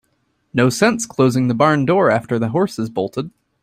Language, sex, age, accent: English, male, 19-29, United States English